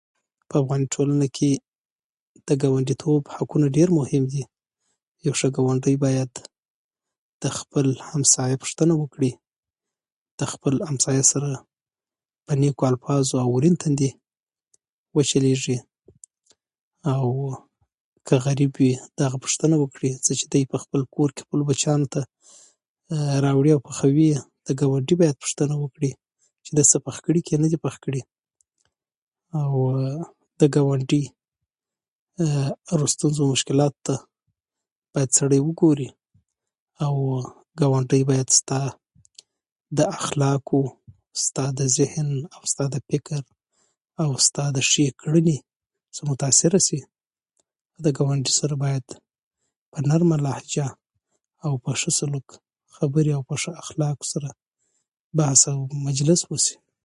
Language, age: Pashto, 30-39